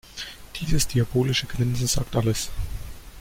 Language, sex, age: German, male, 19-29